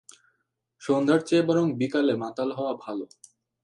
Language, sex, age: Bengali, male, 19-29